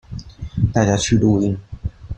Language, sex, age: Chinese, male, 19-29